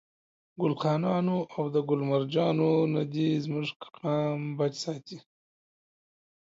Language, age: Pashto, 40-49